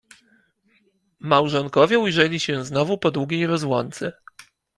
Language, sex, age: Polish, male, 30-39